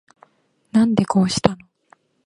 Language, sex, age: Japanese, female, 19-29